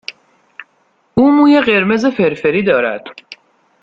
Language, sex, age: Persian, male, 30-39